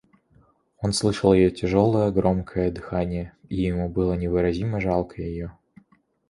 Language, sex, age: Russian, male, 19-29